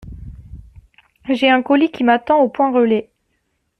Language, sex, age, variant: French, female, 19-29, Français de métropole